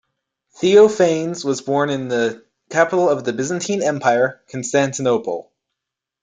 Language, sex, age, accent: English, male, 19-29, United States English